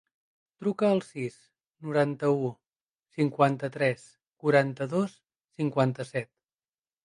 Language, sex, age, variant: Catalan, male, 30-39, Central